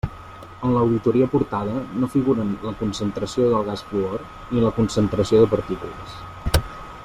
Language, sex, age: Catalan, male, 19-29